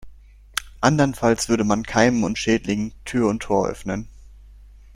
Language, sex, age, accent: German, male, under 19, Deutschland Deutsch